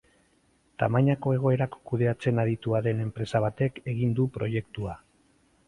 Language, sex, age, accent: Basque, male, 50-59, Mendebalekoa (Araba, Bizkaia, Gipuzkoako mendebaleko herri batzuk)